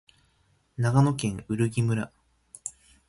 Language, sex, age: Japanese, male, 19-29